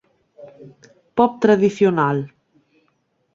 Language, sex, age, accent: Galician, female, 19-29, Central (gheada)